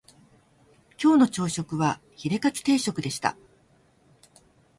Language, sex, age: Japanese, female, 60-69